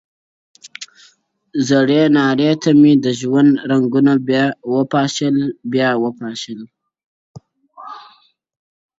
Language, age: Pashto, 19-29